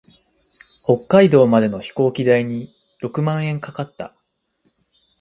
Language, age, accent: Japanese, 19-29, 標準語